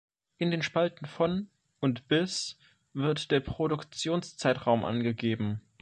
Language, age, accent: German, under 19, Deutschland Deutsch